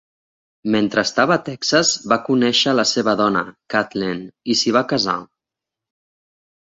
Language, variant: Catalan, Central